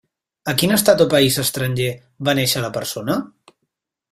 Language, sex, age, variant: Catalan, male, 30-39, Central